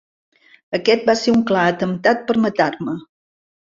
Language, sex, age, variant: Catalan, female, 50-59, Central